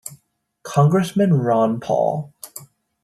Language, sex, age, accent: English, male, under 19, United States English